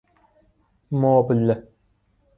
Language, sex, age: Persian, male, 19-29